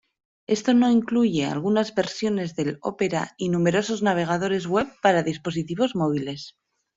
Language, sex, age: Spanish, female, 30-39